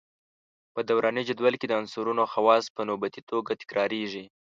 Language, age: Pashto, under 19